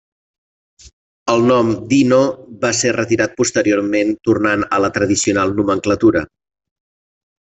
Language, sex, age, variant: Catalan, male, 40-49, Central